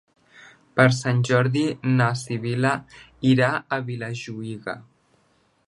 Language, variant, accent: Catalan, Central, central